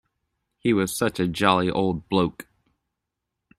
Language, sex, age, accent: English, male, 19-29, United States English